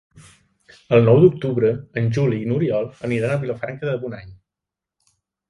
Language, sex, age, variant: Catalan, male, 19-29, Central